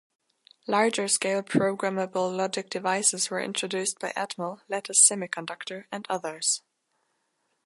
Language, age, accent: English, under 19, United States English